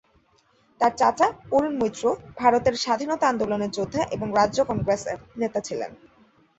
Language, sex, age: Bengali, female, 19-29